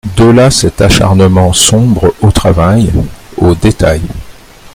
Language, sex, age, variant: French, male, 60-69, Français de métropole